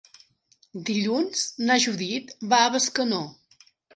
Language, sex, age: Catalan, female, 40-49